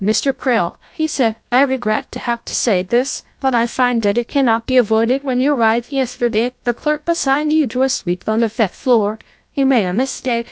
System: TTS, GlowTTS